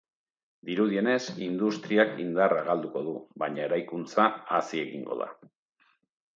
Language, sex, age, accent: Basque, male, 50-59, Erdialdekoa edo Nafarra (Gipuzkoa, Nafarroa)